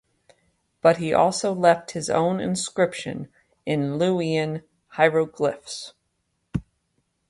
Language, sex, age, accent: English, female, 50-59, United States English